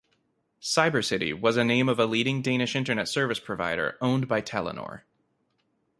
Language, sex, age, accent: English, male, 19-29, United States English